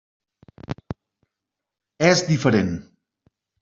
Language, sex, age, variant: Catalan, male, 40-49, Central